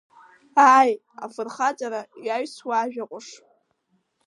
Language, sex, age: Abkhazian, female, under 19